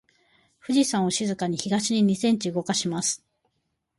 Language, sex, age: Japanese, female, 30-39